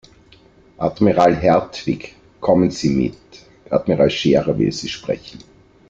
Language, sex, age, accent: German, male, 40-49, Österreichisches Deutsch